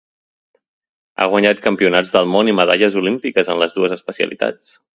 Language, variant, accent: Catalan, Central, central